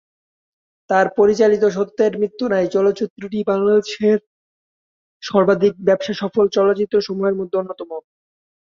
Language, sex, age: Bengali, male, 19-29